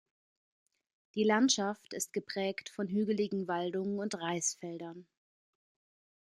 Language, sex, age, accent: German, female, 30-39, Deutschland Deutsch